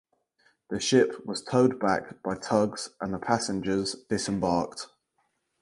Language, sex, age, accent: English, male, 19-29, England English